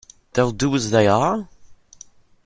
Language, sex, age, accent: English, male, under 19, Australian English